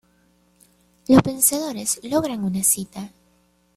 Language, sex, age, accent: Spanish, female, 19-29, América central